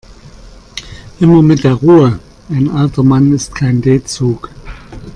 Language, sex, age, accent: German, male, 50-59, Deutschland Deutsch